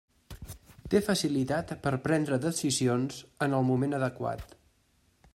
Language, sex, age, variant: Catalan, male, 50-59, Central